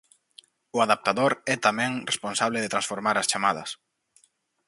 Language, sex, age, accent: Galician, male, 30-39, Central (gheada)